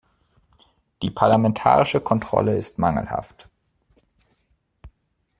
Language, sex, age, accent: German, male, 30-39, Deutschland Deutsch